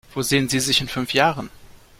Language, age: German, 19-29